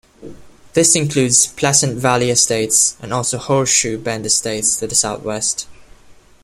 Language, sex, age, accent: English, male, 19-29, Filipino